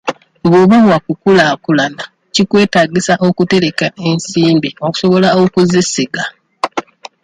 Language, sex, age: Ganda, male, 19-29